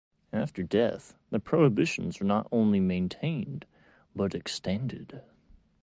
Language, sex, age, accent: English, male, 19-29, United States English